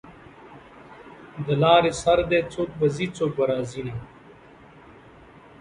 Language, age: Pashto, 40-49